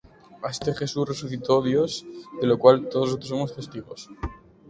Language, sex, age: Spanish, male, 19-29